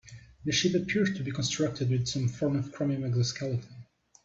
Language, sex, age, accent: English, male, 19-29, United States English